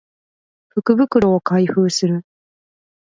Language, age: Japanese, 19-29